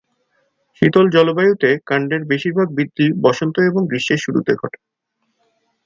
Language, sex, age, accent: Bengali, male, 30-39, Native